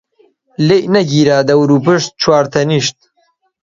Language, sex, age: Central Kurdish, male, 19-29